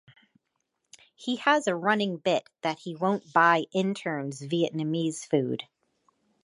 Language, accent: English, United States English